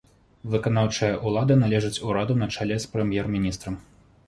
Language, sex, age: Belarusian, male, 19-29